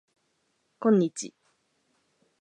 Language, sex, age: Japanese, female, under 19